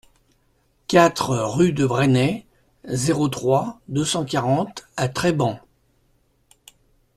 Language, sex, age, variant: French, male, 60-69, Français de métropole